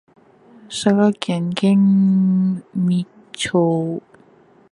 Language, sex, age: Japanese, female, under 19